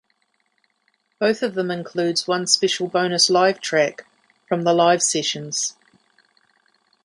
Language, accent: English, New Zealand English